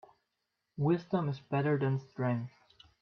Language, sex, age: English, male, 19-29